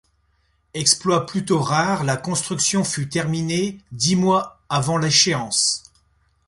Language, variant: French, Français de métropole